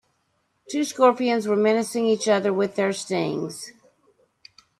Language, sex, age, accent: English, female, 50-59, United States English